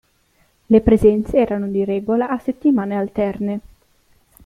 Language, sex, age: Italian, female, 19-29